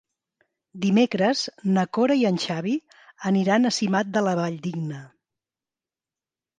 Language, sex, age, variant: Catalan, female, 50-59, Central